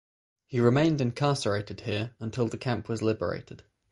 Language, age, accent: English, 19-29, England English; Northern English